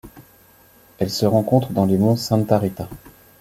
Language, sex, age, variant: French, male, 40-49, Français de métropole